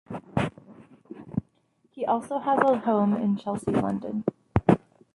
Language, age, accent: English, 30-39, United States English